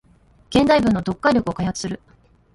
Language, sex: Japanese, female